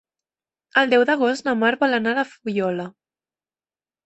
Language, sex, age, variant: Catalan, female, 19-29, Central